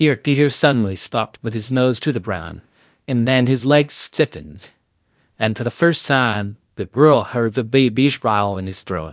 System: TTS, VITS